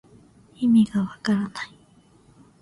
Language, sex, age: Japanese, female, under 19